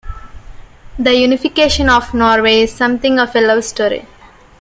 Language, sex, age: English, female, under 19